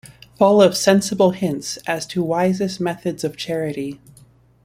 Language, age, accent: English, 19-29, United States English